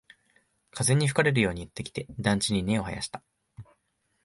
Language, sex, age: Japanese, male, 19-29